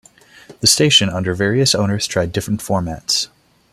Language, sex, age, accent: English, male, 30-39, United States English